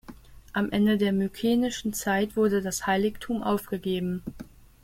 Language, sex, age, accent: German, female, 19-29, Deutschland Deutsch